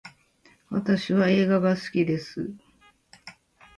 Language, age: Japanese, 30-39